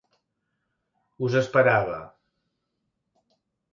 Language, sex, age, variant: Catalan, male, 60-69, Central